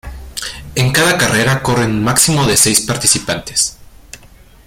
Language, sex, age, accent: Spanish, male, 19-29, México